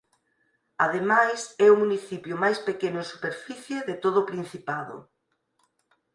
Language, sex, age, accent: Galician, female, 50-59, Central (sen gheada)